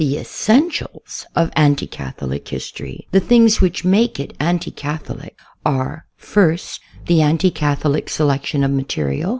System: none